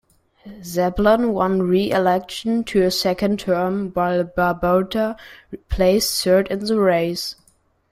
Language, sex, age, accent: English, male, under 19, England English